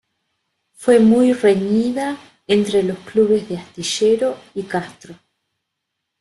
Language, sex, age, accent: Spanish, female, 50-59, Rioplatense: Argentina, Uruguay, este de Bolivia, Paraguay